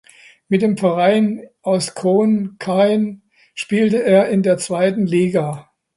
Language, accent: German, Deutschland Deutsch